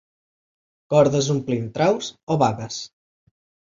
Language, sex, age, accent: Catalan, male, 19-29, central; septentrional